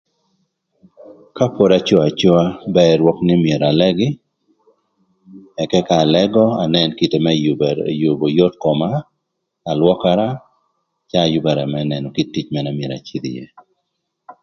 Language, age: Thur, 40-49